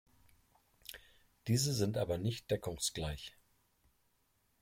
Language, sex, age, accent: German, male, 40-49, Deutschland Deutsch